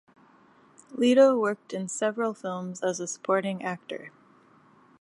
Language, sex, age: English, female, 40-49